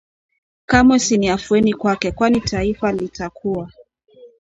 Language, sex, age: Swahili, female, 30-39